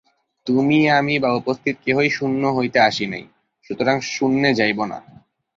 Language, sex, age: Bengali, male, 19-29